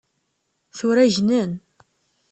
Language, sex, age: Kabyle, female, 30-39